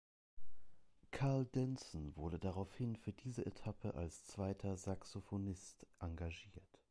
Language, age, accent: German, under 19, Deutschland Deutsch